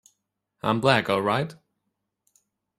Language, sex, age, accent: English, male, 19-29, England English